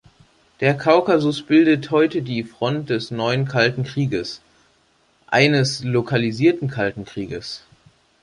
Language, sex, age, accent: German, male, under 19, Deutschland Deutsch